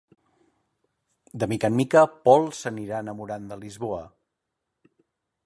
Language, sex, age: Catalan, male, 40-49